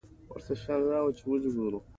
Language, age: Pashto, 19-29